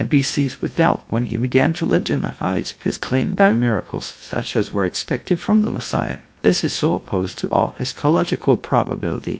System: TTS, GlowTTS